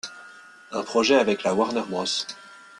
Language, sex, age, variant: French, male, 30-39, Français de métropole